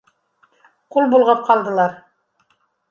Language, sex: Bashkir, female